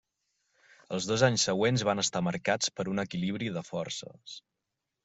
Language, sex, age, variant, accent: Catalan, male, 30-39, Central, central